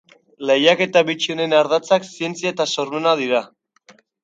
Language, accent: Basque, Erdialdekoa edo Nafarra (Gipuzkoa, Nafarroa)